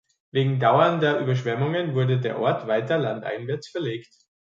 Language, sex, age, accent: German, male, 30-39, Österreichisches Deutsch